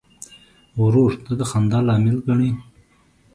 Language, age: Pashto, 30-39